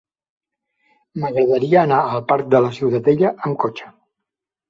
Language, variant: Catalan, Central